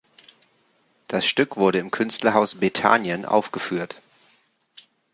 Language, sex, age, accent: German, male, 30-39, Deutschland Deutsch